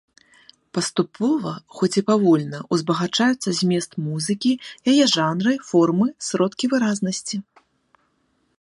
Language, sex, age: Belarusian, female, 30-39